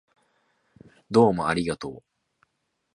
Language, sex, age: Japanese, male, 19-29